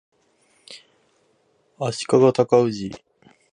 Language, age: Japanese, 19-29